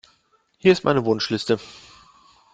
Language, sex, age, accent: German, male, 40-49, Deutschland Deutsch